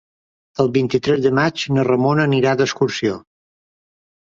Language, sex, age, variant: Catalan, male, 50-59, Balear